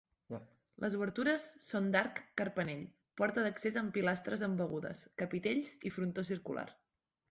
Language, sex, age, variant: Catalan, male, 30-39, Central